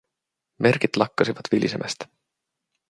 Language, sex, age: Finnish, male, 30-39